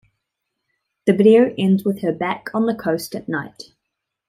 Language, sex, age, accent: English, female, 19-29, New Zealand English